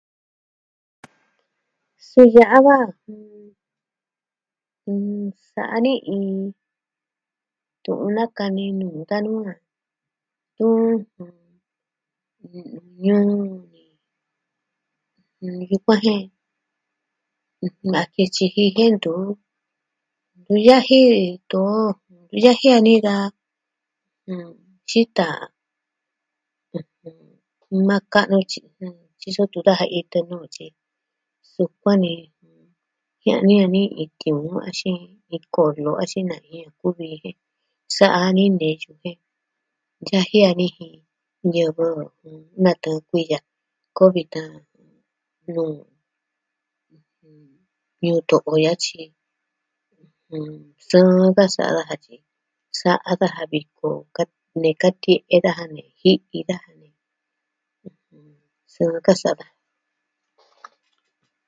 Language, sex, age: Southwestern Tlaxiaco Mixtec, female, 60-69